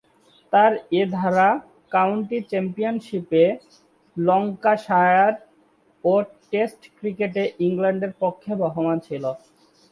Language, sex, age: Bengali, male, 19-29